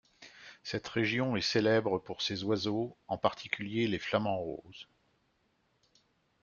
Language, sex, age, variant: French, male, 60-69, Français de métropole